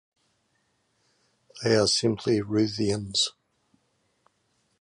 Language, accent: English, Australian English